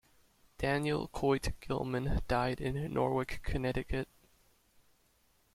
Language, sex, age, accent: English, male, 19-29, United States English